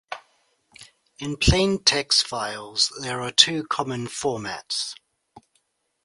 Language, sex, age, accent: English, male, 40-49, Southern African (South Africa, Zimbabwe, Namibia)